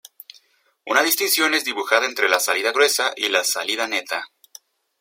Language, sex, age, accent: Spanish, male, 19-29, México